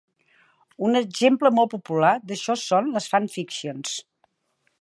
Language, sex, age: Catalan, female, 60-69